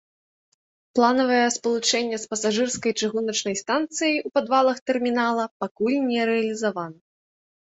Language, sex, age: Belarusian, female, 19-29